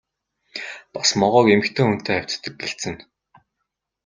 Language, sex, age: Mongolian, male, 30-39